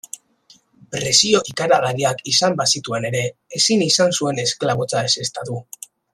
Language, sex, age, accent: Basque, male, under 19, Erdialdekoa edo Nafarra (Gipuzkoa, Nafarroa)